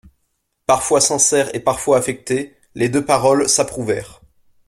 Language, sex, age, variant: French, male, 19-29, Français de métropole